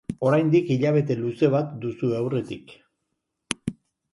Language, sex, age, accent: Basque, male, 50-59, Erdialdekoa edo Nafarra (Gipuzkoa, Nafarroa)